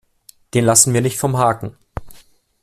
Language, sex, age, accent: German, male, 19-29, Deutschland Deutsch